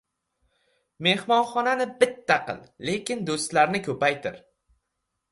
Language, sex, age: Uzbek, male, 19-29